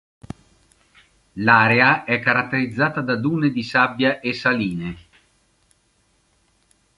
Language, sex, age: Italian, male, 50-59